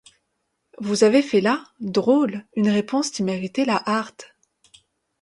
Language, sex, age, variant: French, female, 19-29, Français de métropole